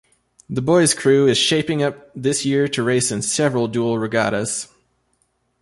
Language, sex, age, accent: English, male, 19-29, United States English